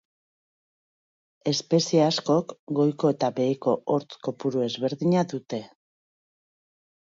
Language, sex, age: Basque, female, 40-49